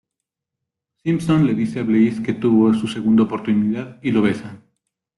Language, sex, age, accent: Spanish, male, 30-39, México